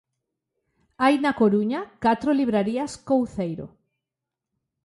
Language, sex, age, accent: Galician, female, 40-49, Normativo (estándar)